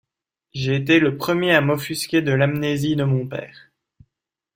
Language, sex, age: French, male, 19-29